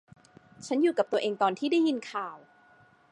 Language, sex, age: Thai, female, 19-29